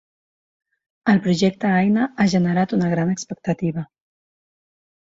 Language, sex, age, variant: Catalan, female, 30-39, Central